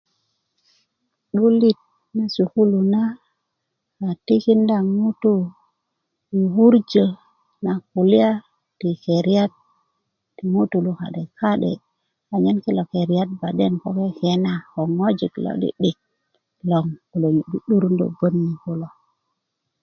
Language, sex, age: Kuku, female, 40-49